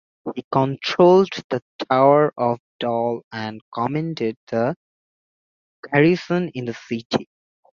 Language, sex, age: English, male, 19-29